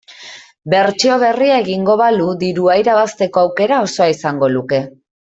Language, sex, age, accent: Basque, female, 30-39, Mendebalekoa (Araba, Bizkaia, Gipuzkoako mendebaleko herri batzuk)